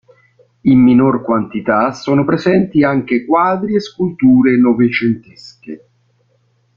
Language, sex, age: Italian, male, 50-59